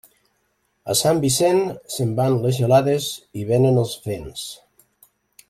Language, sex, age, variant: Catalan, male, 19-29, Nord-Occidental